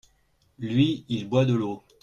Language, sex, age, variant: French, male, 40-49, Français de métropole